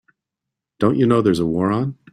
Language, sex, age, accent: English, male, 50-59, United States English